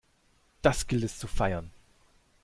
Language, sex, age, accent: German, male, 30-39, Deutschland Deutsch